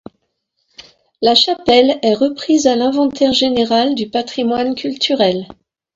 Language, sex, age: French, female, 50-59